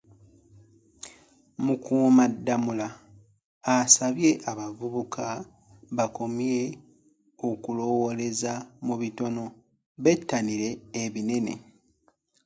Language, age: Ganda, 19-29